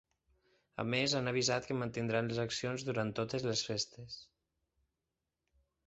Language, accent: Catalan, Tortosí